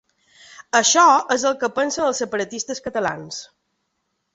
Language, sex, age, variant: Catalan, female, 30-39, Balear